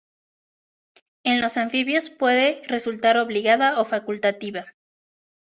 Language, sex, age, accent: Spanish, female, 19-29, México